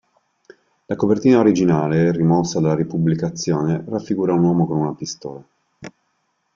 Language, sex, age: Italian, male, 40-49